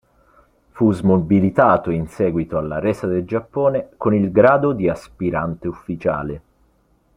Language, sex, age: Italian, male, 19-29